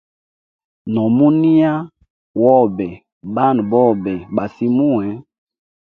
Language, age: Hemba, 19-29